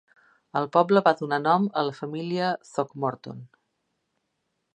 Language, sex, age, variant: Catalan, female, 60-69, Central